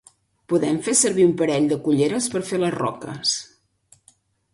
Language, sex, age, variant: Catalan, female, 40-49, Septentrional